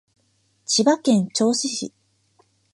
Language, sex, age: Japanese, female, 19-29